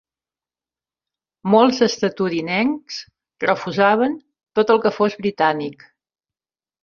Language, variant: Catalan, Central